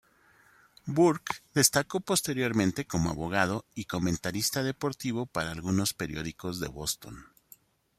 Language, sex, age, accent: Spanish, male, 50-59, México